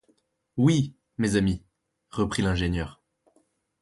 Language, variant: French, Français de métropole